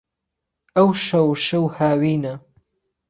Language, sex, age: Central Kurdish, male, 19-29